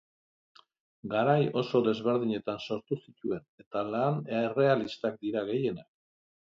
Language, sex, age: Basque, male, 60-69